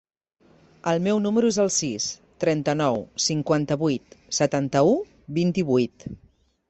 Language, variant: Catalan, Central